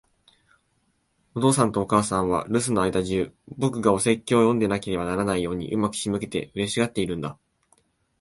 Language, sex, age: Japanese, male, 19-29